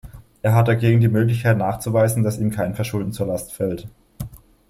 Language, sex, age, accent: German, male, 19-29, Deutschland Deutsch